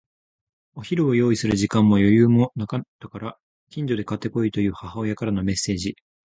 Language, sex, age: Japanese, male, 19-29